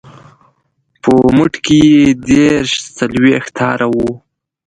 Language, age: Pashto, 19-29